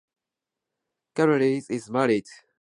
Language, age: English, 19-29